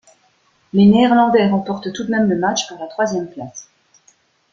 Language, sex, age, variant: French, female, 40-49, Français de métropole